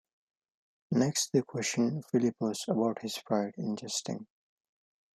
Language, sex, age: English, male, under 19